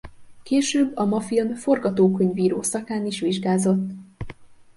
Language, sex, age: Hungarian, female, 19-29